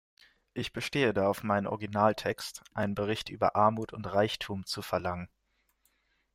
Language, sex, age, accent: German, male, 19-29, Deutschland Deutsch